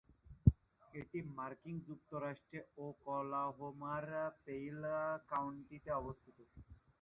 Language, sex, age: Bengali, male, 19-29